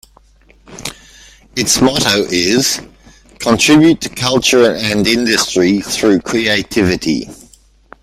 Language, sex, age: English, male, 60-69